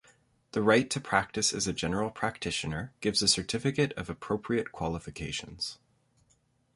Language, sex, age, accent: English, male, 30-39, Canadian English